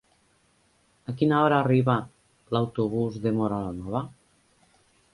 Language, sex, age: Catalan, female, 50-59